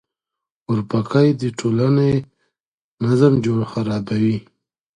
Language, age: Pashto, 30-39